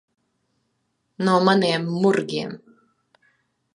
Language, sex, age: Latvian, female, 30-39